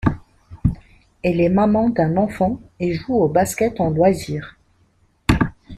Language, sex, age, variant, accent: French, female, 40-49, Français du nord de l'Afrique, Français du Maroc